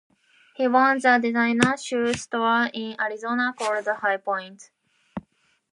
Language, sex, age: English, female, 19-29